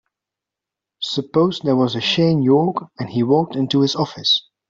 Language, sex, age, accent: English, male, 30-39, England English